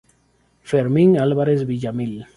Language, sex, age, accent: Spanish, male, 30-39, América central